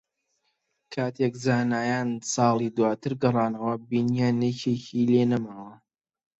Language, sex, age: Central Kurdish, male, 30-39